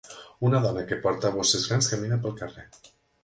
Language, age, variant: Catalan, 40-49, Nord-Occidental